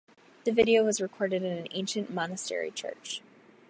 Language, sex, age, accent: English, female, under 19, United States English